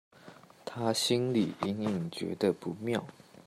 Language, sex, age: Chinese, male, 19-29